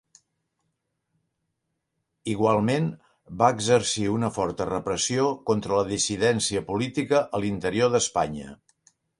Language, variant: Catalan, Central